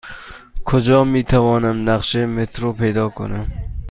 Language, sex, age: Persian, male, 30-39